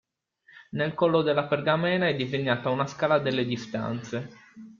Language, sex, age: Italian, male, 19-29